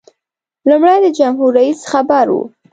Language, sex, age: Pashto, female, 19-29